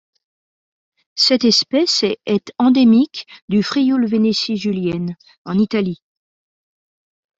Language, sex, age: French, female, 50-59